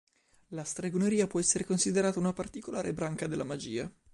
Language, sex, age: Italian, male, 19-29